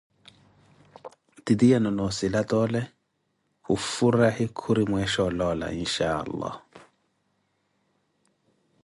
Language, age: Koti, 30-39